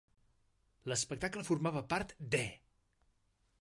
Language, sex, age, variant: Catalan, male, 40-49, Central